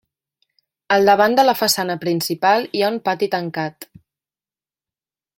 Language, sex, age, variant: Catalan, female, 19-29, Central